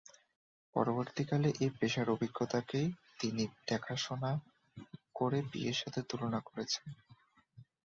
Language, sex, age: Bengali, male, 19-29